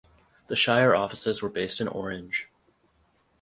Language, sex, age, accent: English, male, 30-39, United States English